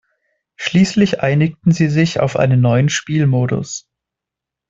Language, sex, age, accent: German, male, 30-39, Deutschland Deutsch